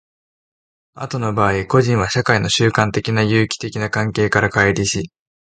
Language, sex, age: Japanese, male, 19-29